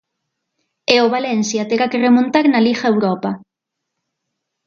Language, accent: Galician, Atlántico (seseo e gheada)